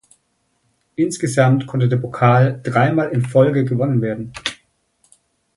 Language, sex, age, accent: German, male, 30-39, Deutschland Deutsch